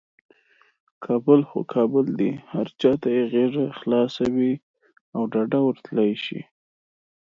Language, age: Pashto, 19-29